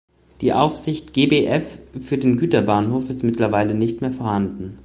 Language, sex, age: German, male, 19-29